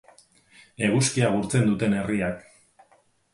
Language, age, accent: Basque, 40-49, Mendebalekoa (Araba, Bizkaia, Gipuzkoako mendebaleko herri batzuk)